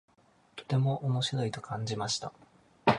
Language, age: Japanese, 30-39